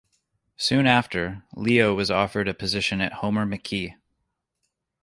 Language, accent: English, United States English